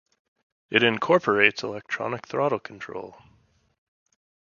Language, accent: English, United States English